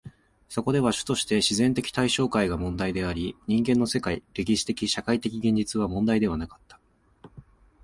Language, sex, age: Japanese, male, 19-29